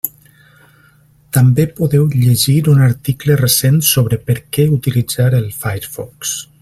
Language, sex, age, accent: Catalan, male, 40-49, valencià